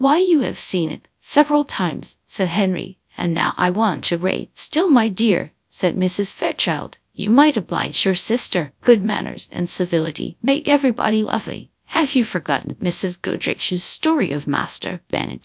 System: TTS, GradTTS